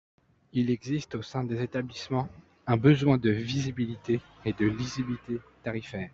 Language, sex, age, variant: French, male, 40-49, Français de métropole